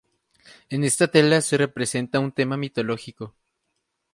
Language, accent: Spanish, México